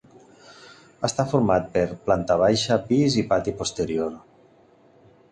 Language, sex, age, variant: Catalan, male, 40-49, Central